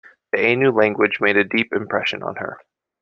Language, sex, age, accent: English, male, 19-29, United States English